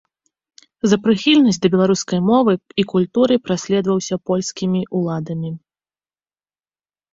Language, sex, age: Belarusian, female, 19-29